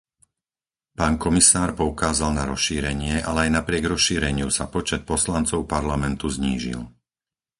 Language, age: Slovak, 50-59